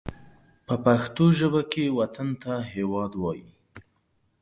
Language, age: Pashto, 19-29